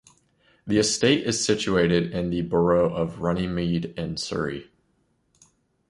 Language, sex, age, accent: English, male, 19-29, United States English